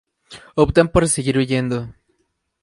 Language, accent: Spanish, México